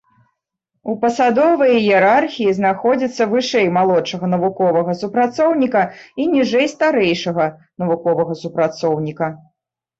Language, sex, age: Belarusian, female, 30-39